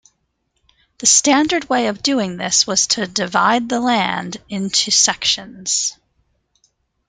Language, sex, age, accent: English, female, 50-59, United States English